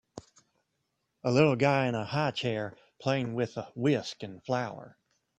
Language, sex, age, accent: English, male, 40-49, United States English